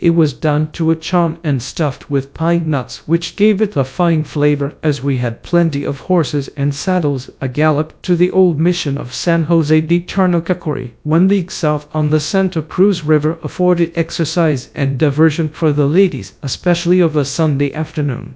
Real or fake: fake